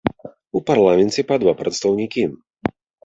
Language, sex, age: Belarusian, male, 30-39